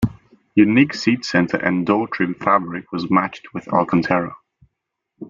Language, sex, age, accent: English, male, 19-29, England English